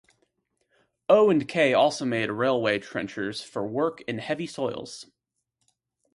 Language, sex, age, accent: English, male, 19-29, United States English